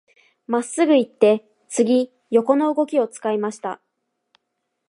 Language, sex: Japanese, female